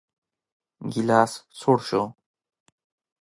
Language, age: Pashto, 19-29